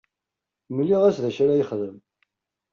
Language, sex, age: Kabyle, male, 30-39